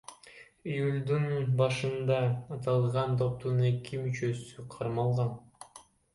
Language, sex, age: Kyrgyz, male, under 19